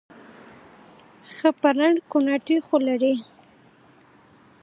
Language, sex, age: Pashto, female, 19-29